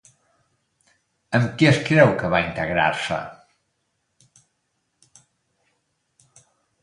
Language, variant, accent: Catalan, Central, central